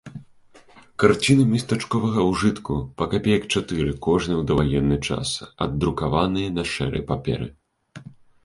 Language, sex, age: Belarusian, male, 19-29